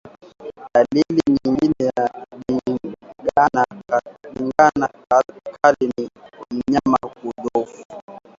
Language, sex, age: Swahili, male, 19-29